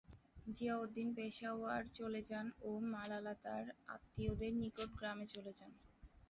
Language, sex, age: Bengali, female, 19-29